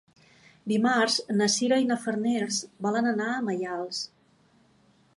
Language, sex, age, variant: Catalan, female, 40-49, Balear